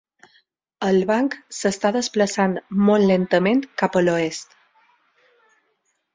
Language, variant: Catalan, Balear